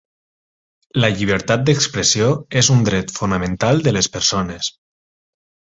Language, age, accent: Catalan, 19-29, valencià